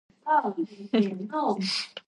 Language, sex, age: Tatar, female, under 19